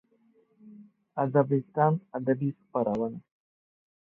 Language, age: Pashto, 19-29